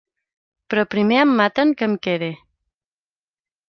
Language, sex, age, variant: Catalan, female, 30-39, Central